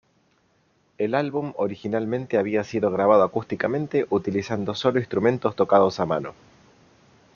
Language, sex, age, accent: Spanish, male, 30-39, Rioplatense: Argentina, Uruguay, este de Bolivia, Paraguay